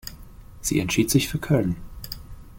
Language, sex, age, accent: German, male, 19-29, Österreichisches Deutsch